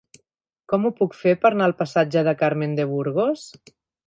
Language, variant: Catalan, Central